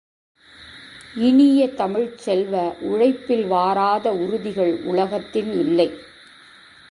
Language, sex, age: Tamil, female, 40-49